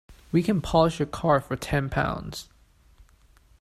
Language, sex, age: English, male, 19-29